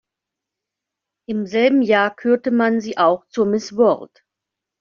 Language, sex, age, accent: German, female, 40-49, Deutschland Deutsch